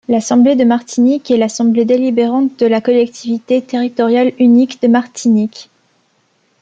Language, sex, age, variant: French, female, under 19, Français de métropole